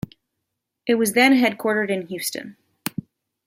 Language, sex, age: English, female, 19-29